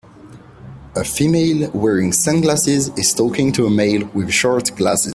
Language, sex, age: English, male, 19-29